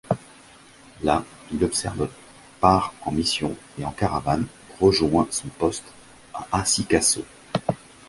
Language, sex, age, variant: French, male, 50-59, Français de métropole